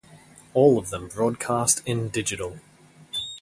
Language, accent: English, Australian English